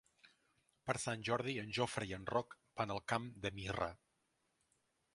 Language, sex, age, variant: Catalan, male, 40-49, Central